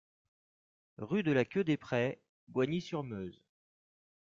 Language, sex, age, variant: French, male, 30-39, Français de métropole